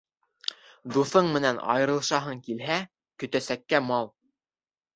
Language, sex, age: Bashkir, male, under 19